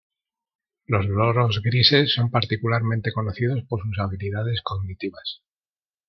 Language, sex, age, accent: Spanish, male, 30-39, España: Centro-Sur peninsular (Madrid, Toledo, Castilla-La Mancha)